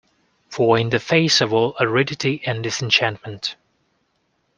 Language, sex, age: English, male, 19-29